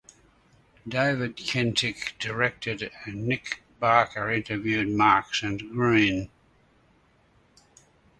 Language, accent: English, Australian English